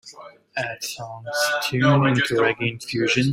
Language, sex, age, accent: English, male, 19-29, England English